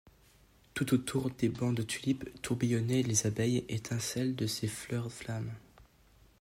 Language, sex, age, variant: French, male, under 19, Français de métropole